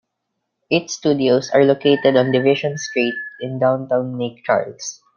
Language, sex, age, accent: English, male, under 19, Filipino